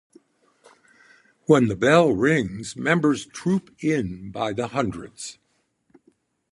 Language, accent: English, United States English